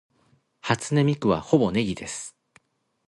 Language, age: Japanese, 40-49